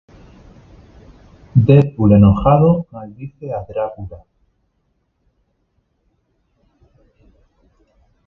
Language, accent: Spanish, España: Islas Canarias